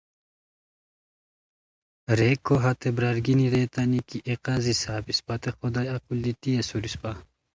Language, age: Khowar, 19-29